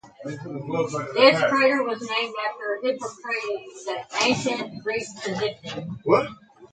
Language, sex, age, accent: English, female, 30-39, United States English